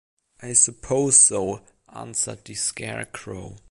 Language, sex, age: English, male, under 19